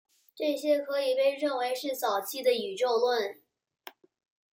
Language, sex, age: Chinese, male, under 19